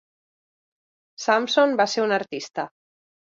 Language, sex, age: Catalan, female, 30-39